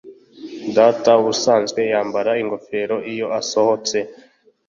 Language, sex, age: Kinyarwanda, male, 19-29